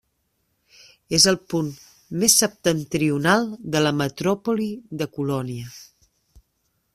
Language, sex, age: Catalan, female, 40-49